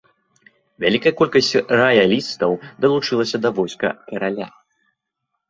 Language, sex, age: Belarusian, male, 19-29